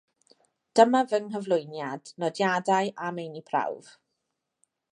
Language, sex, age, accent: Welsh, female, 30-39, Y Deyrnas Unedig Cymraeg